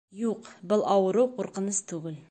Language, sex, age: Bashkir, female, 19-29